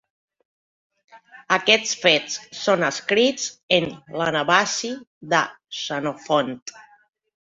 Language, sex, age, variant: Catalan, male, 50-59, Central